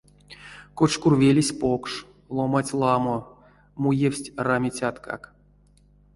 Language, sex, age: Erzya, male, 30-39